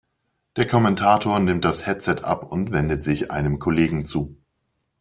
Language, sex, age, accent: German, male, 40-49, Deutschland Deutsch